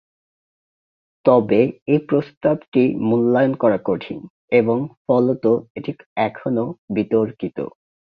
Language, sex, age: Bengali, male, 19-29